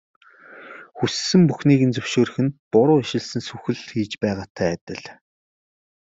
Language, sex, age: Mongolian, male, 30-39